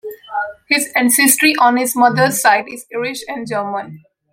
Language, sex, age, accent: English, female, 19-29, India and South Asia (India, Pakistan, Sri Lanka)